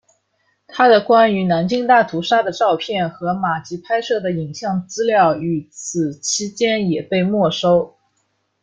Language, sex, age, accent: Chinese, female, 19-29, 出生地：上海市